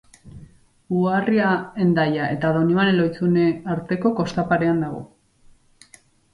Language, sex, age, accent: Basque, female, 40-49, Erdialdekoa edo Nafarra (Gipuzkoa, Nafarroa)